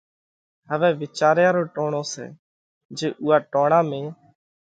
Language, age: Parkari Koli, 19-29